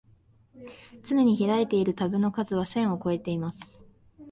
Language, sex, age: Japanese, female, under 19